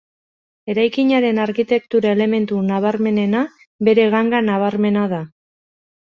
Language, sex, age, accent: Basque, female, 50-59, Mendebalekoa (Araba, Bizkaia, Gipuzkoako mendebaleko herri batzuk)